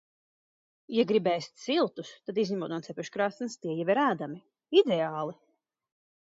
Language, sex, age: Latvian, female, 19-29